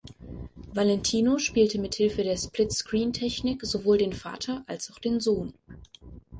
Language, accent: German, Deutschland Deutsch